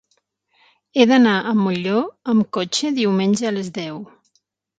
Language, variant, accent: Catalan, Nord-Occidental, Tortosí